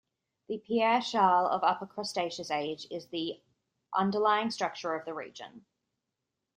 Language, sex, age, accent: English, female, 19-29, Australian English